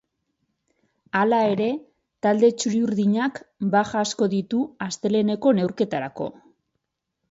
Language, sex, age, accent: Basque, female, 19-29, Erdialdekoa edo Nafarra (Gipuzkoa, Nafarroa)